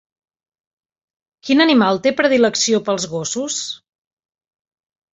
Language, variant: Catalan, Central